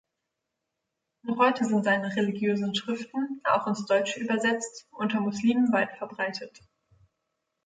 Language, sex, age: German, female, 19-29